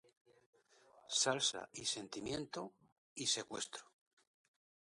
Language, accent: Spanish, España: Centro-Sur peninsular (Madrid, Toledo, Castilla-La Mancha)